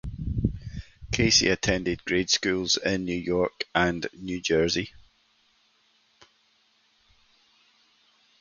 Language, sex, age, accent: English, male, 40-49, Scottish English